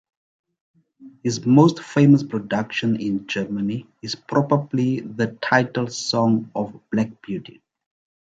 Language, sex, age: English, male, 30-39